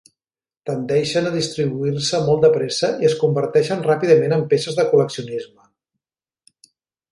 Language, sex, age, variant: Catalan, male, 40-49, Central